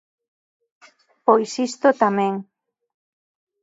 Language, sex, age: Galician, female, 40-49